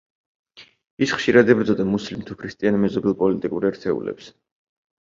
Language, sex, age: Georgian, male, 19-29